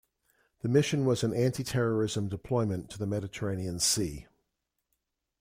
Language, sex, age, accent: English, male, 70-79, United States English